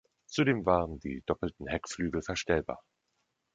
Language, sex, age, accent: German, male, 30-39, Deutschland Deutsch